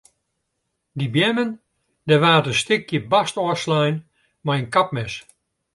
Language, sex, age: Western Frisian, male, 70-79